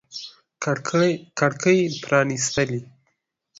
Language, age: Pashto, 19-29